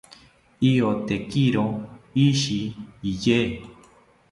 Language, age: South Ucayali Ashéninka, 40-49